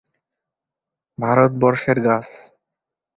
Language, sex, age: Bengali, male, 19-29